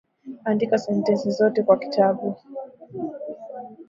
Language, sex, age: Swahili, female, 19-29